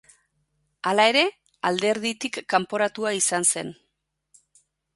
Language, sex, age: Basque, female, 40-49